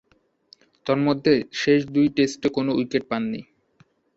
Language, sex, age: Bengali, male, 19-29